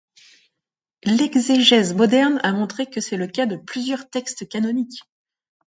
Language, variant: French, Français de métropole